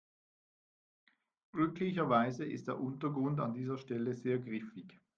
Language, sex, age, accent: German, male, 50-59, Schweizerdeutsch